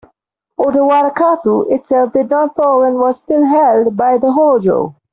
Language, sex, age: English, male, 19-29